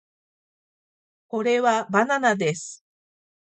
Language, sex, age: Japanese, female, 40-49